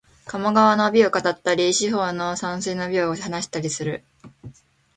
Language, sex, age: Japanese, female, 19-29